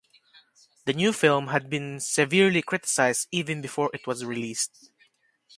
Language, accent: English, Filipino